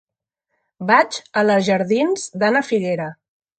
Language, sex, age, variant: Catalan, female, 40-49, Central